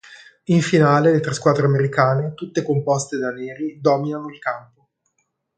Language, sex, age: Italian, male, 40-49